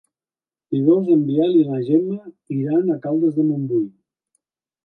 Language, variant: Catalan, Central